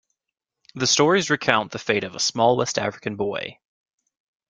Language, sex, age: English, male, 19-29